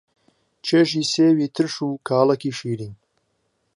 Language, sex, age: Central Kurdish, male, 19-29